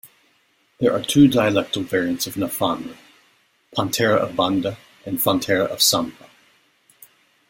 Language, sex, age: English, male, 40-49